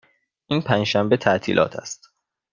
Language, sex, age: Persian, male, 19-29